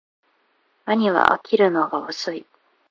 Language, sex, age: Japanese, female, 19-29